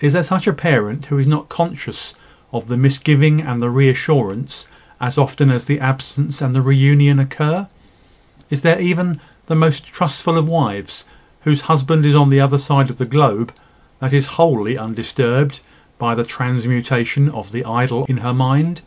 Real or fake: real